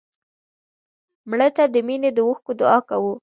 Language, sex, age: Pashto, female, 19-29